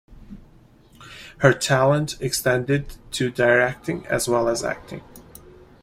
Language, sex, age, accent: English, male, 19-29, United States English